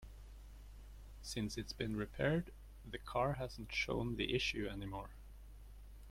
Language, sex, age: English, male, under 19